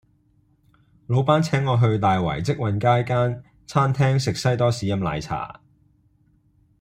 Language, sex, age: Cantonese, male, 30-39